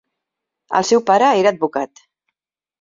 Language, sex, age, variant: Catalan, female, 50-59, Central